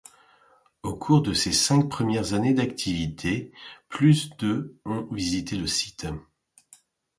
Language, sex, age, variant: French, male, 40-49, Français de métropole